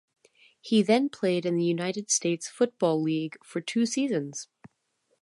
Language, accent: English, United States English